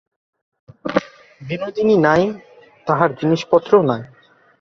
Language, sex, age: Bengali, male, 19-29